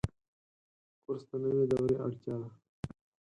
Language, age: Pashto, 19-29